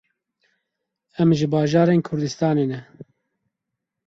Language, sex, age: Kurdish, male, 30-39